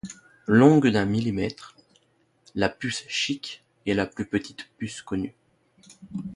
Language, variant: French, Français de métropole